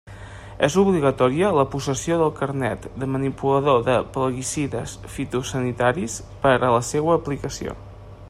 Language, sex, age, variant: Catalan, male, 30-39, Nord-Occidental